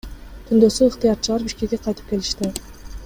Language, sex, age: Kyrgyz, female, 19-29